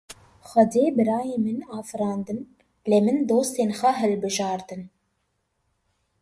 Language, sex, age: Kurdish, female, 19-29